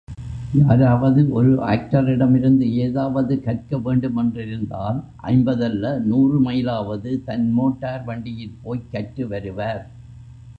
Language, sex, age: Tamil, male, 70-79